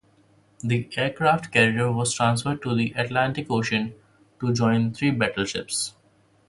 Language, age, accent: English, 19-29, India and South Asia (India, Pakistan, Sri Lanka)